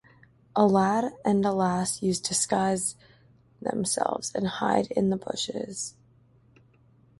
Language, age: English, 19-29